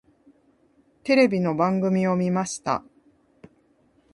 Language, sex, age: Japanese, female, 40-49